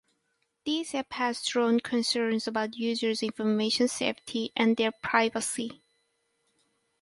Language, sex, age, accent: English, female, 30-39, United States English